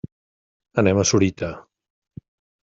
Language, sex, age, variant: Catalan, male, 50-59, Central